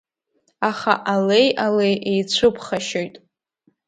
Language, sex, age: Abkhazian, female, under 19